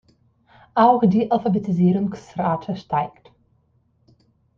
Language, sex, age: German, female, 19-29